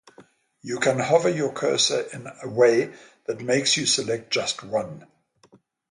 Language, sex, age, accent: English, male, 70-79, England English; Southern African (South Africa, Zimbabwe, Namibia)